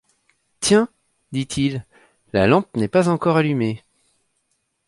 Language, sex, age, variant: French, male, 30-39, Français de métropole